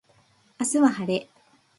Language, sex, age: Japanese, female, 40-49